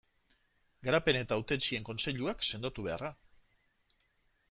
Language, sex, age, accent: Basque, male, 50-59, Mendebalekoa (Araba, Bizkaia, Gipuzkoako mendebaleko herri batzuk)